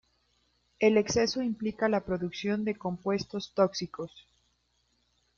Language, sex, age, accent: Spanish, female, 19-29, México